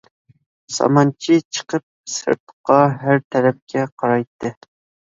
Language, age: Uyghur, 19-29